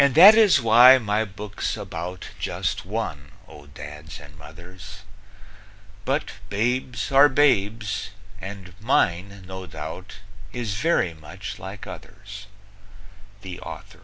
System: none